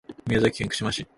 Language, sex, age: Japanese, male, 19-29